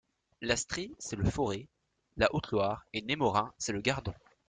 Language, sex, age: French, male, 19-29